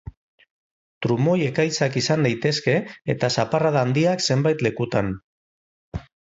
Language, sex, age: Basque, male, 40-49